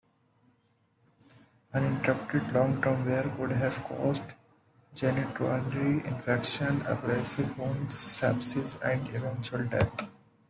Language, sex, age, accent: English, male, 30-39, India and South Asia (India, Pakistan, Sri Lanka)